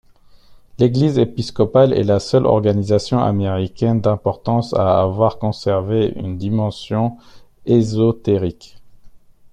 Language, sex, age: French, male, 40-49